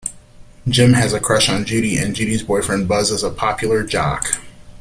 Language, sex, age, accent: English, male, 30-39, United States English